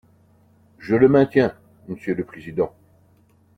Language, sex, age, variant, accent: French, male, 50-59, Français d'Europe, Français de Belgique